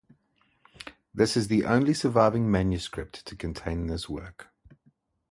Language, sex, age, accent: English, male, 40-49, Southern African (South Africa, Zimbabwe, Namibia)